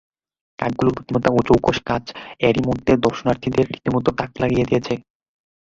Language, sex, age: Bengali, male, 19-29